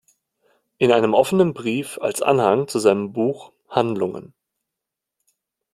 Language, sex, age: German, male, 19-29